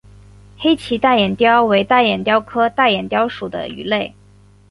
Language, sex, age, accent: Chinese, female, 19-29, 出生地：广东省